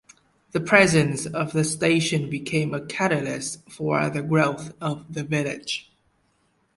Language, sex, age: English, male, 19-29